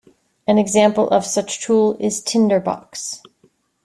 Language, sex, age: English, female, 50-59